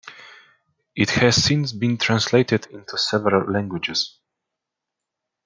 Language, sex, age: English, male, 19-29